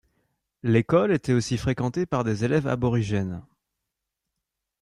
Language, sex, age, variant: French, male, 19-29, Français de métropole